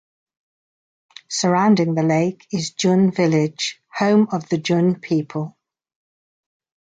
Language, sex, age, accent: English, female, 50-59, England English